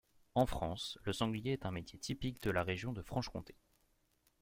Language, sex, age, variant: French, male, 19-29, Français de métropole